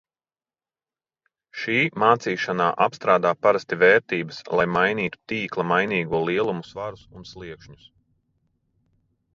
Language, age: Latvian, 30-39